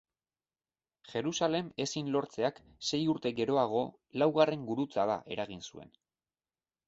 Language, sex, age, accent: Basque, male, 40-49, Mendebalekoa (Araba, Bizkaia, Gipuzkoako mendebaleko herri batzuk)